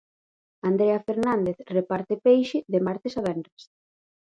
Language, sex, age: Galician, female, 19-29